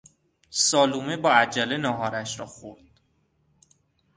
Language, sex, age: Persian, male, 19-29